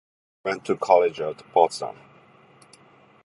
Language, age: English, 50-59